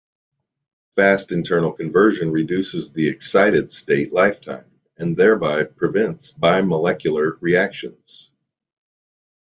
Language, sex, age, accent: English, male, 40-49, United States English